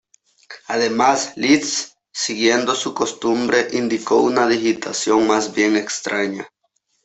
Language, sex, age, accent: Spanish, male, 19-29, América central